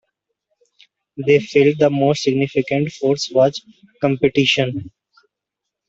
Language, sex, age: English, male, under 19